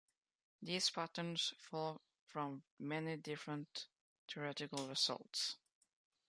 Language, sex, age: English, male, under 19